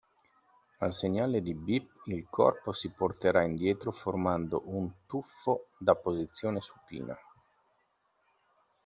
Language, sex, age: Italian, male, 40-49